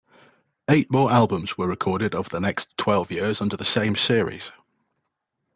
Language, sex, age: English, male, 40-49